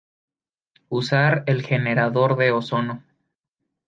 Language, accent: Spanish, México